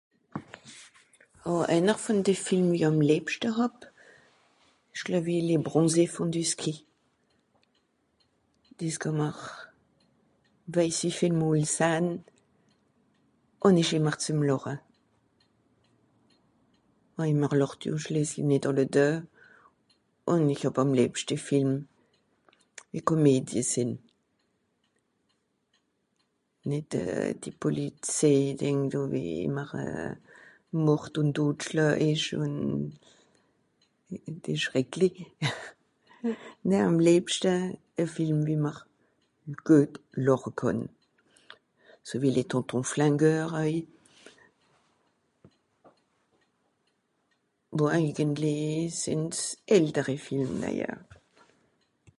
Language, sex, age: Swiss German, female, 70-79